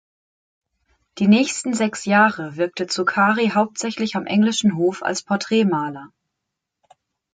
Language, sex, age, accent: German, female, 19-29, Deutschland Deutsch